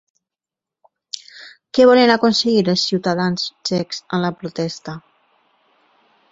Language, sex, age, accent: Catalan, female, 40-49, valencià